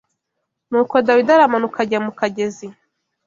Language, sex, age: Kinyarwanda, female, 19-29